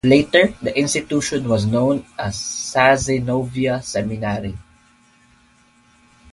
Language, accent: English, Filipino